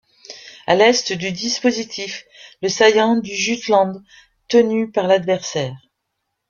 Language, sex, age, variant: French, female, 50-59, Français de métropole